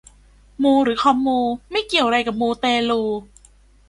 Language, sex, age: Thai, female, 19-29